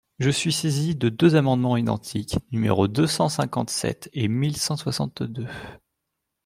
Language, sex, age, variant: French, male, 19-29, Français de métropole